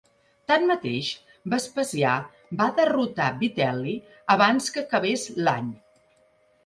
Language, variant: Catalan, Central